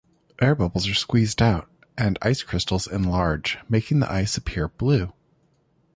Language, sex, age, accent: English, male, 30-39, United States English